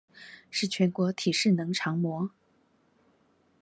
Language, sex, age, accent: Chinese, female, 40-49, 出生地：臺北市